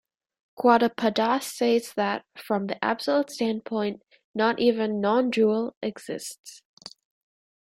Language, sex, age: English, female, 19-29